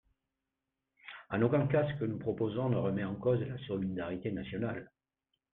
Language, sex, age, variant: French, male, 50-59, Français de métropole